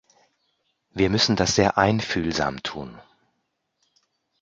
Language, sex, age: German, male, 40-49